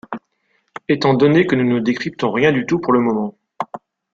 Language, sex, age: French, male, 40-49